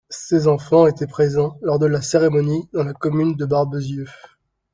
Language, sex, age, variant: French, male, 19-29, Français de métropole